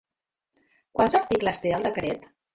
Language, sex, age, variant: Catalan, female, 60-69, Central